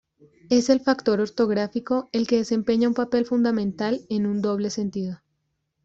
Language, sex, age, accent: Spanish, female, 19-29, Caribe: Cuba, Venezuela, Puerto Rico, República Dominicana, Panamá, Colombia caribeña, México caribeño, Costa del golfo de México